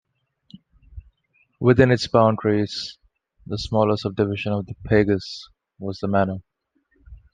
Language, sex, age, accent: English, male, 19-29, India and South Asia (India, Pakistan, Sri Lanka)